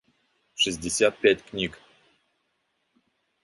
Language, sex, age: Russian, male, 30-39